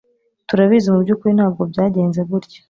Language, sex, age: Kinyarwanda, female, 19-29